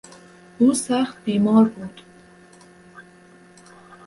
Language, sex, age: Persian, female, 19-29